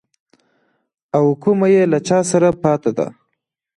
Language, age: Pashto, 19-29